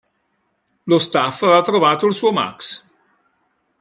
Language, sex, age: Italian, male, 60-69